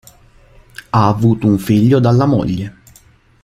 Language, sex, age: Italian, male, 19-29